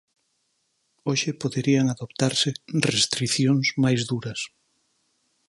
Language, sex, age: Galician, male, 50-59